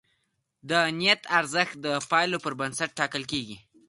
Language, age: Pashto, under 19